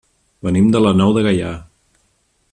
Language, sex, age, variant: Catalan, male, 40-49, Central